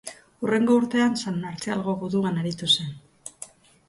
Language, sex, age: Basque, female, 50-59